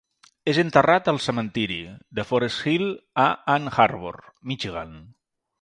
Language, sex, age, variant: Catalan, male, 30-39, Central